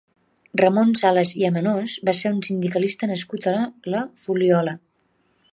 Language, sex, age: Catalan, female, 40-49